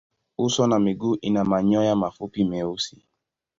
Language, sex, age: Swahili, male, 19-29